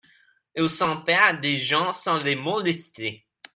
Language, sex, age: French, male, under 19